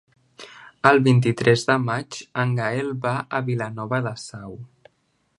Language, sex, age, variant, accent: Catalan, male, under 19, Central, central